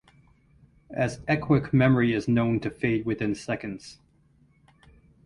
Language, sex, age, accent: English, male, 40-49, United States English